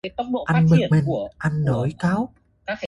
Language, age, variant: Vietnamese, 19-29, Hà Nội